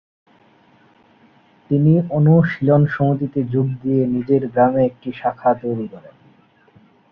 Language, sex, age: Bengali, male, 19-29